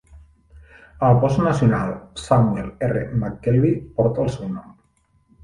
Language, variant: Catalan, Central